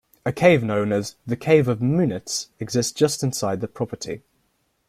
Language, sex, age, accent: English, male, 19-29, England English